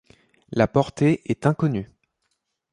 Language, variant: French, Français de métropole